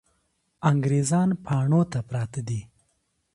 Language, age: Pashto, 30-39